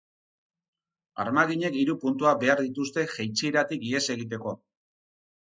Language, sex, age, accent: Basque, male, 50-59, Mendebalekoa (Araba, Bizkaia, Gipuzkoako mendebaleko herri batzuk)